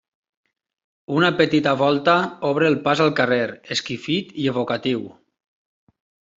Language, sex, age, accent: Catalan, male, 30-39, valencià